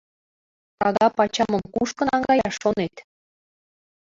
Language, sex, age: Mari, female, 19-29